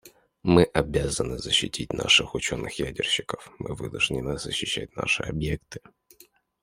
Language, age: Russian, 19-29